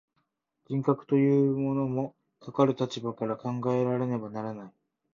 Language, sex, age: Japanese, male, 19-29